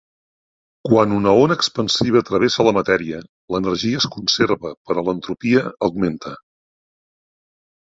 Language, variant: Catalan, Central